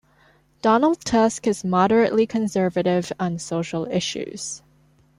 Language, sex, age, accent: English, female, 19-29, Hong Kong English